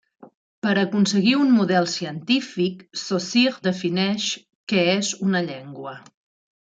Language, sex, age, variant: Catalan, female, 50-59, Central